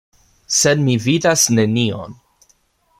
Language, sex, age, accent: Esperanto, male, 19-29, Internacia